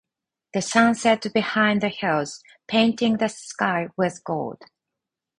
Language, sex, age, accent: Japanese, female, 40-49, 標準語